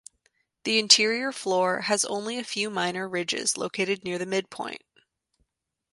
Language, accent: English, United States English